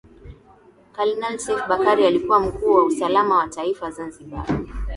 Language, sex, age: Swahili, female, 19-29